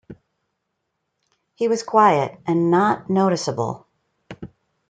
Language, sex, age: English, female, 50-59